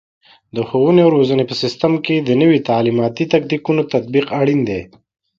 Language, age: Pashto, 19-29